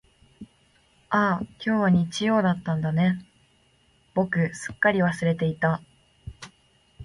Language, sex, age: Japanese, female, 19-29